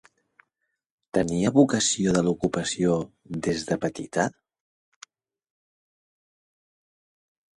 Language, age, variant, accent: Catalan, 40-49, Central, central